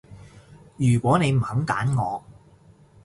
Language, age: Cantonese, 40-49